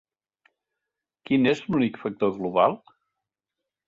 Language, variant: Catalan, Central